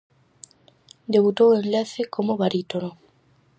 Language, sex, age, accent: Galician, female, under 19, Atlántico (seseo e gheada)